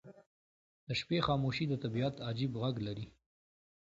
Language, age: Pashto, 19-29